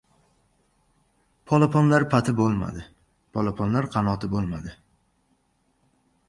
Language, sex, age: Uzbek, male, 19-29